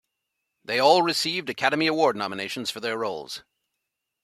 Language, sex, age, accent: English, male, 50-59, United States English